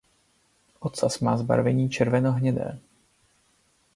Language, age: Czech, 19-29